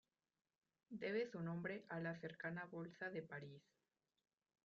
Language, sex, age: Spanish, female, 19-29